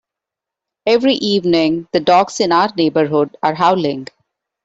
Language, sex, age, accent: English, female, 30-39, India and South Asia (India, Pakistan, Sri Lanka)